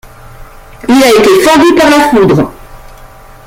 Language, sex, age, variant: French, female, 50-59, Français de métropole